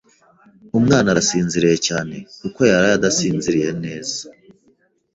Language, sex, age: Kinyarwanda, male, 19-29